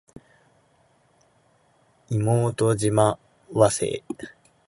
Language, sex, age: Japanese, male, 19-29